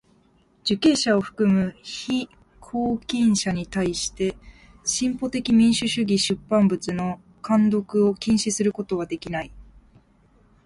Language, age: Japanese, 19-29